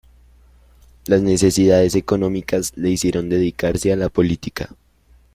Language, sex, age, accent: Spanish, male, under 19, Andino-Pacífico: Colombia, Perú, Ecuador, oeste de Bolivia y Venezuela andina